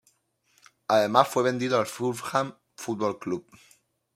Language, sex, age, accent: Spanish, male, 30-39, España: Sur peninsular (Andalucia, Extremadura, Murcia)